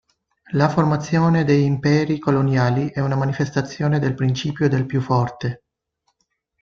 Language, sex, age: Italian, male, 19-29